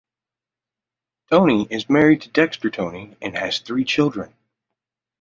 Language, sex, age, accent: English, male, 30-39, United States English